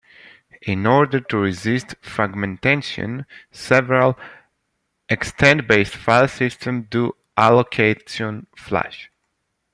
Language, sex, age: English, male, 19-29